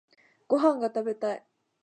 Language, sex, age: Japanese, female, 19-29